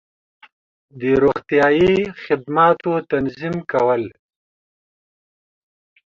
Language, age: Pashto, 40-49